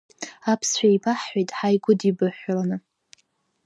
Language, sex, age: Abkhazian, female, under 19